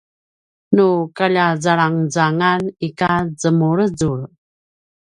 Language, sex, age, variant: Paiwan, female, 50-59, pinayuanan a kinaikacedasan (東排灣語)